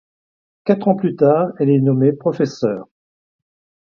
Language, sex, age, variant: French, male, 60-69, Français de métropole